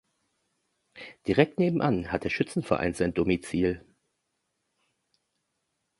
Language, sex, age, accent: German, male, 30-39, Deutschland Deutsch